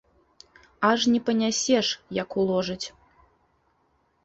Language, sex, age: Belarusian, female, 30-39